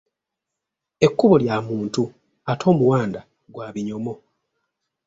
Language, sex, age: Ganda, male, 30-39